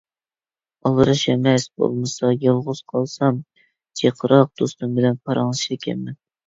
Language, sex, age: Uyghur, male, 19-29